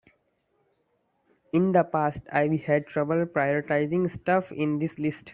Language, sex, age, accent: English, male, 19-29, India and South Asia (India, Pakistan, Sri Lanka)